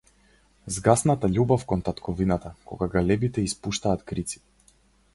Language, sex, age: Macedonian, male, 19-29